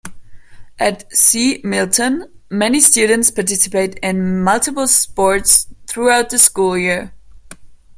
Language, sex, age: English, female, 19-29